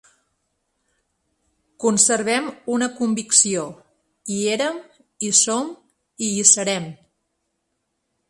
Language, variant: Catalan, Central